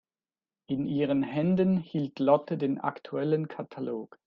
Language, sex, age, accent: German, male, 40-49, Schweizerdeutsch